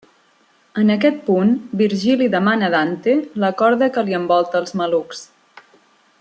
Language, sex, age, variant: Catalan, female, 30-39, Central